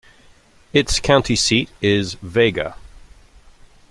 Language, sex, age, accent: English, male, 40-49, United States English